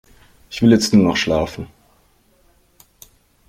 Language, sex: German, male